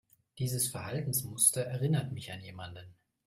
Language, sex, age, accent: German, male, 30-39, Deutschland Deutsch